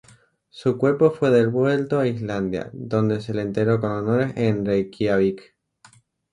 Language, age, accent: Spanish, 19-29, España: Islas Canarias